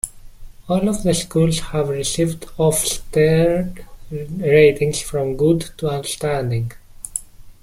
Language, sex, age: English, male, 19-29